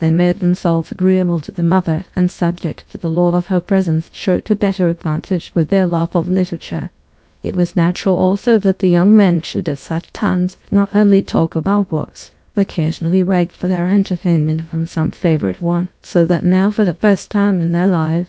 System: TTS, GlowTTS